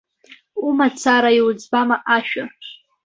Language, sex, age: Abkhazian, female, under 19